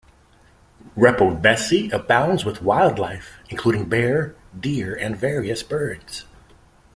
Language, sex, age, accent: English, male, 50-59, United States English